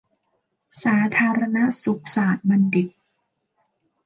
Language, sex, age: Thai, female, 19-29